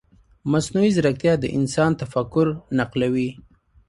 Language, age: Pashto, 19-29